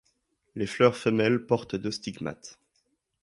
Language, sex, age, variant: French, male, 19-29, Français de métropole